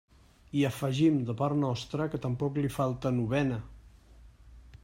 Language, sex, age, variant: Catalan, male, 50-59, Central